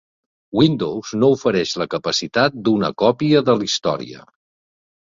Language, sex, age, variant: Catalan, male, 50-59, Nord-Occidental